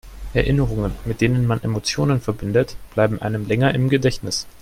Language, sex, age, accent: German, male, under 19, Deutschland Deutsch